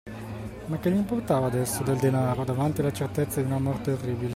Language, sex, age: Italian, male, 40-49